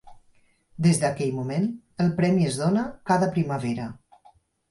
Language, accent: Catalan, valencià